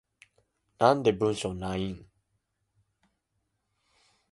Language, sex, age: Japanese, male, 19-29